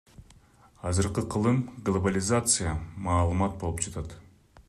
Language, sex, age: Kyrgyz, male, 19-29